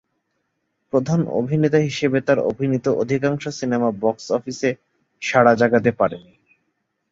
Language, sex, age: Bengali, male, 19-29